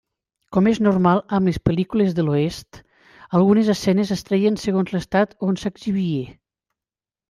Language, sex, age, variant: Catalan, female, 50-59, Nord-Occidental